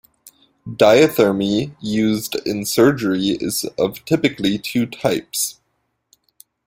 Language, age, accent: English, 19-29, United States English